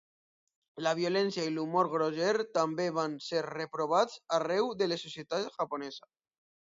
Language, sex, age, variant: Catalan, male, under 19, Alacantí